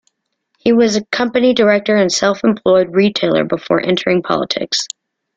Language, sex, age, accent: English, female, 30-39, United States English